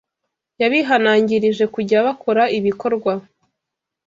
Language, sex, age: Kinyarwanda, female, 19-29